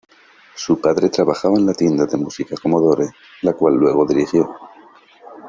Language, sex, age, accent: Spanish, male, 30-39, España: Norte peninsular (Asturias, Castilla y León, Cantabria, País Vasco, Navarra, Aragón, La Rioja, Guadalajara, Cuenca)